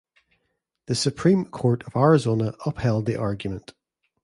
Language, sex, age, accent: English, male, 40-49, Northern Irish